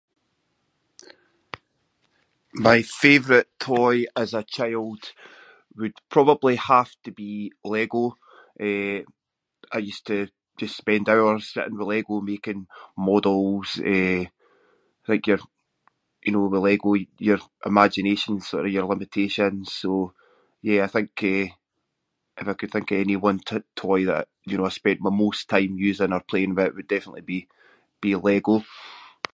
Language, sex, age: Scots, male, 40-49